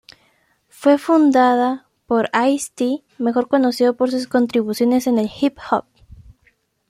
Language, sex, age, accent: Spanish, female, under 19, América central